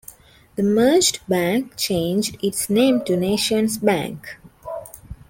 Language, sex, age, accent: English, female, 19-29, India and South Asia (India, Pakistan, Sri Lanka)